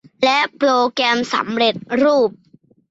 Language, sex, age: Thai, male, 30-39